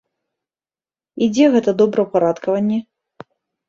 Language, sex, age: Belarusian, female, 30-39